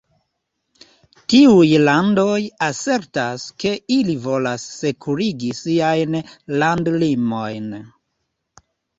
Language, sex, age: Esperanto, male, 40-49